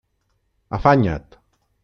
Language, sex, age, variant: Catalan, male, 40-49, Nord-Occidental